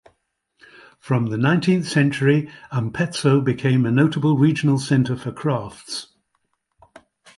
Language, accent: English, England English